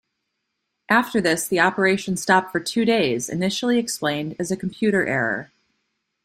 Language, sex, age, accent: English, female, 30-39, United States English